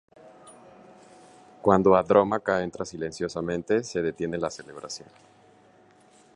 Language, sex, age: Spanish, male, 19-29